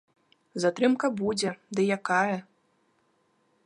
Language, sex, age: Belarusian, female, 19-29